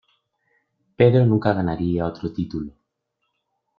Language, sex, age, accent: Spanish, male, 40-49, España: Islas Canarias